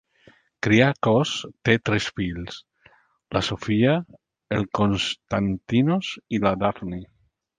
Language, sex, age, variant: Catalan, male, 50-59, Central